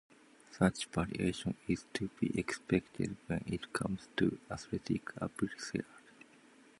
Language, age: English, 30-39